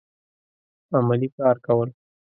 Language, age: Pashto, 19-29